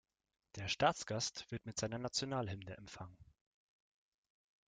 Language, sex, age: German, male, 19-29